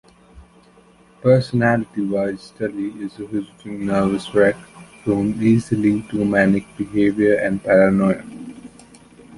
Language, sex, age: English, male, 19-29